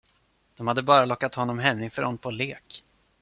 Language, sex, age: Swedish, male, 19-29